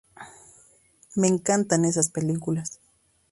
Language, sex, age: Spanish, female, 30-39